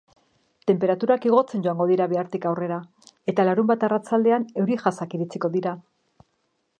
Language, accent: Basque, Mendebalekoa (Araba, Bizkaia, Gipuzkoako mendebaleko herri batzuk)